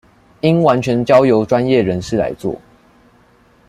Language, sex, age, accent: Chinese, male, under 19, 出生地：臺中市